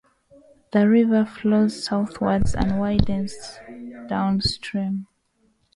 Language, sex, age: English, female, 19-29